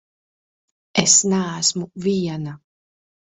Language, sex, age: Latvian, female, 30-39